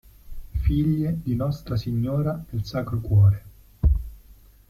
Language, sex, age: Italian, male, 30-39